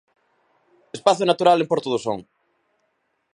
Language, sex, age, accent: Galician, male, 19-29, Atlántico (seseo e gheada)